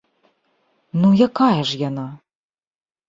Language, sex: Belarusian, female